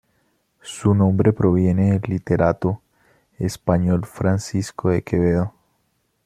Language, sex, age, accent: Spanish, male, 19-29, Andino-Pacífico: Colombia, Perú, Ecuador, oeste de Bolivia y Venezuela andina